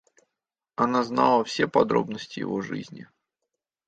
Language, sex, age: Russian, male, 30-39